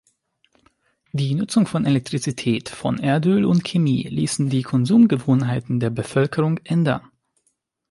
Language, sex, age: German, male, 19-29